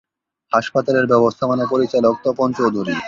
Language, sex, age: Bengali, male, 19-29